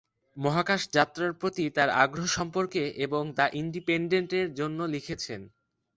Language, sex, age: Bengali, male, 19-29